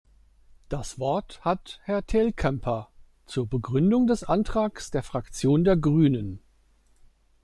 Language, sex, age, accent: German, male, 50-59, Deutschland Deutsch